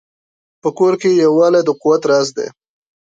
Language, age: Pashto, 19-29